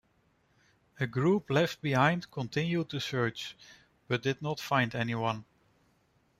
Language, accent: English, United States English